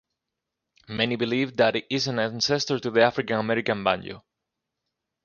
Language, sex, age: English, male, 19-29